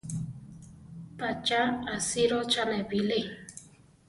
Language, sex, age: Central Tarahumara, female, 30-39